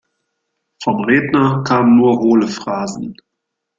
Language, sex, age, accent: German, male, 30-39, Deutschland Deutsch